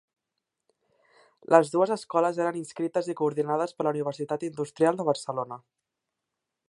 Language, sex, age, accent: Catalan, male, 19-29, Barcelona